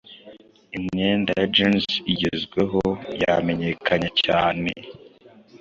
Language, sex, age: Kinyarwanda, male, under 19